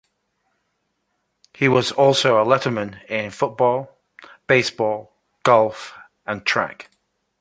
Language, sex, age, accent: English, male, 50-59, England English